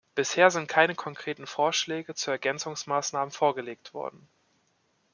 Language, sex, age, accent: German, male, 19-29, Deutschland Deutsch